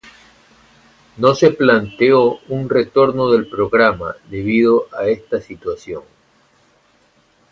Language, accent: Spanish, Andino-Pacífico: Colombia, Perú, Ecuador, oeste de Bolivia y Venezuela andina